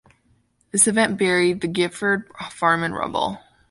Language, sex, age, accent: English, female, under 19, United States English